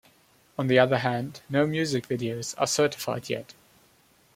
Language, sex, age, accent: English, male, 19-29, England English